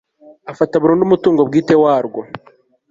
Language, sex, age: Kinyarwanda, male, 19-29